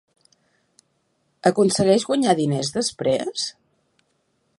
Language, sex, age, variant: Catalan, female, 40-49, Septentrional